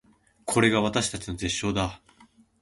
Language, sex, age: Japanese, male, 19-29